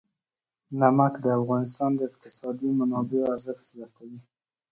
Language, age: Pashto, 30-39